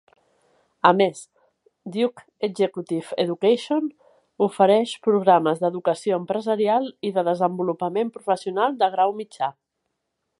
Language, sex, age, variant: Catalan, female, 40-49, Central